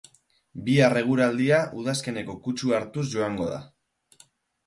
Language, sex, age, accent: Basque, male, 30-39, Mendebalekoa (Araba, Bizkaia, Gipuzkoako mendebaleko herri batzuk)